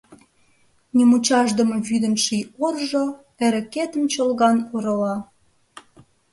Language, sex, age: Mari, female, 19-29